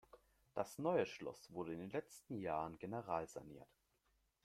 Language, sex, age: German, male, under 19